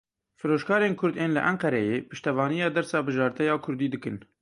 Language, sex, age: Kurdish, male, 30-39